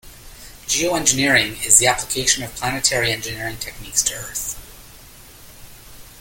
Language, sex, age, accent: English, male, 30-39, Canadian English